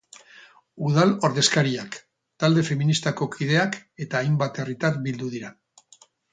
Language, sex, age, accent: Basque, male, 60-69, Erdialdekoa edo Nafarra (Gipuzkoa, Nafarroa)